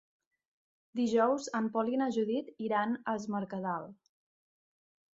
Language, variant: Catalan, Central